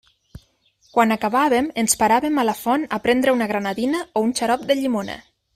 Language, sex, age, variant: Catalan, female, 19-29, Nord-Occidental